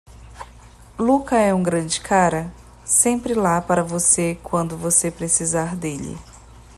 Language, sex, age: Portuguese, female, 30-39